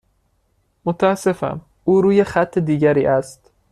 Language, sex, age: Persian, male, 19-29